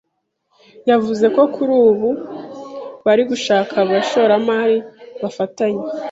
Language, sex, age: Kinyarwanda, female, 19-29